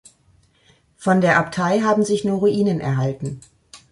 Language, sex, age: German, female, 40-49